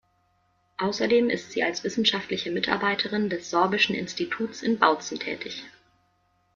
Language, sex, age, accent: German, female, 19-29, Deutschland Deutsch